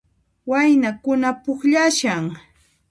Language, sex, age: Puno Quechua, female, 30-39